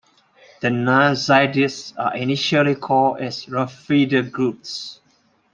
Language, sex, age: English, male, 40-49